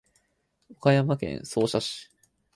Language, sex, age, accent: Japanese, male, 19-29, 標準語